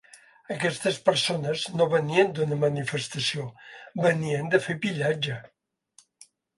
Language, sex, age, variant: Catalan, male, 70-79, Central